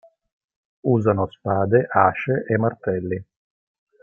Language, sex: Italian, male